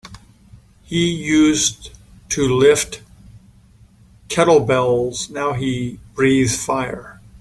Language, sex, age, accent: English, male, 50-59, United States English